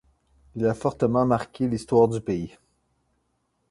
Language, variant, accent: French, Français d'Amérique du Nord, Français du Canada